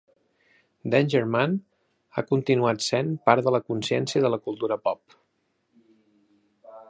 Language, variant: Catalan, Central